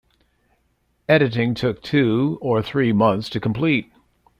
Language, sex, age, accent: English, male, 60-69, United States English